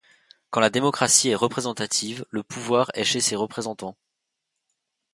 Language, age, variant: French, 19-29, Français de métropole